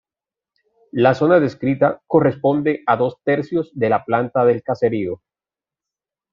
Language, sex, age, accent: Spanish, male, 30-39, Caribe: Cuba, Venezuela, Puerto Rico, República Dominicana, Panamá, Colombia caribeña, México caribeño, Costa del golfo de México